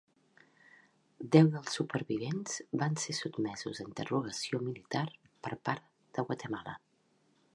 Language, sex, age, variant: Catalan, female, 50-59, Central